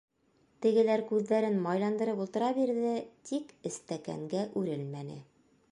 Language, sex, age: Bashkir, female, 30-39